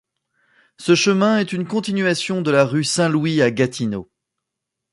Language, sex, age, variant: French, male, 30-39, Français de métropole